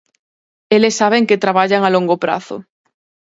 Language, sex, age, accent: Galician, female, 19-29, Atlántico (seseo e gheada)